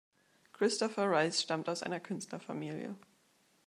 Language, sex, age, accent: German, female, 19-29, Deutschland Deutsch